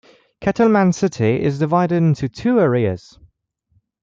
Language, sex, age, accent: English, male, 19-29, England English